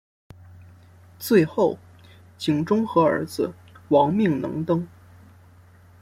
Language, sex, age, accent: Chinese, male, 19-29, 出生地：辽宁省